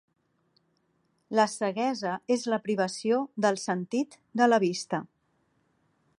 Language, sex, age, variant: Catalan, female, 40-49, Central